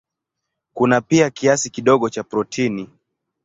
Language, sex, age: Swahili, male, 19-29